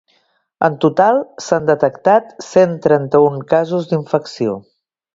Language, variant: Catalan, Septentrional